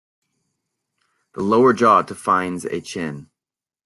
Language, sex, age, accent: English, male, 40-49, United States English